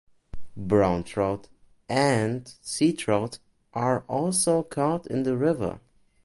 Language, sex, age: English, male, under 19